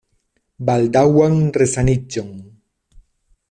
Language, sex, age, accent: Esperanto, male, 40-49, Internacia